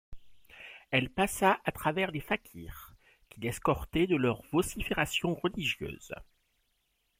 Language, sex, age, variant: French, male, 40-49, Français de métropole